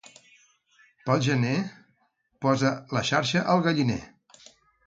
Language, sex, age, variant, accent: Catalan, male, 50-59, Central, central